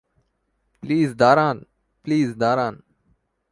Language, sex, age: Bengali, male, 19-29